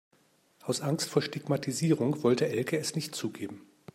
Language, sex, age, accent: German, male, 50-59, Deutschland Deutsch